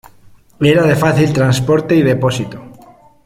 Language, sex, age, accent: Spanish, male, 40-49, España: Norte peninsular (Asturias, Castilla y León, Cantabria, País Vasco, Navarra, Aragón, La Rioja, Guadalajara, Cuenca)